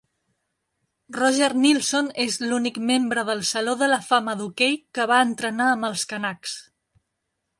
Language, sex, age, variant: Catalan, female, 40-49, Central